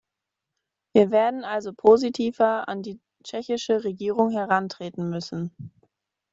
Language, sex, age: German, female, 19-29